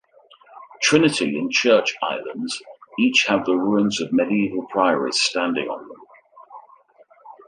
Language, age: English, 60-69